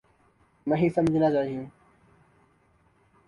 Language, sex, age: Urdu, male, 19-29